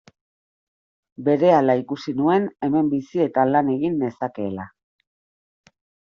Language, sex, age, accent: Basque, female, 40-49, Erdialdekoa edo Nafarra (Gipuzkoa, Nafarroa)